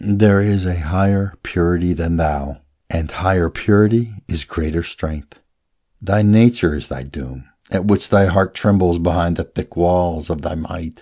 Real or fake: real